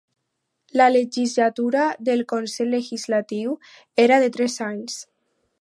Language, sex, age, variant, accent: Catalan, female, under 19, Alacantí, valencià